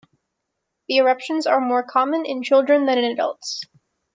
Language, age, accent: English, 19-29, United States English